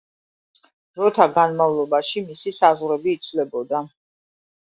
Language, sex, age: Georgian, female, 40-49